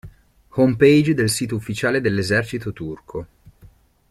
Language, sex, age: Italian, male, 30-39